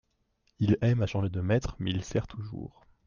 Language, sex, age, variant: French, male, 19-29, Français de métropole